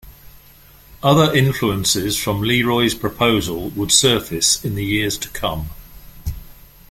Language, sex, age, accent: English, male, 60-69, England English